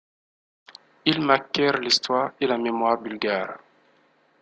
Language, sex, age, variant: French, male, 30-39, Français d'Afrique subsaharienne et des îles africaines